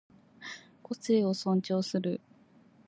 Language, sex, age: Japanese, female, 30-39